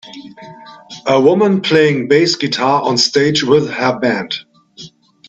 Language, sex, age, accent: English, male, 50-59, England English